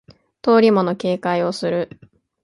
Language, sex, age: Japanese, female, 19-29